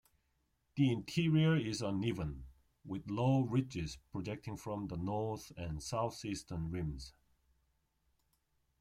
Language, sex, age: English, male, 40-49